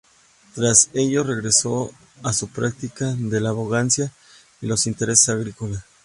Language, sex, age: Spanish, male, 30-39